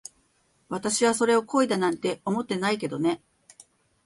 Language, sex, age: Japanese, female, 50-59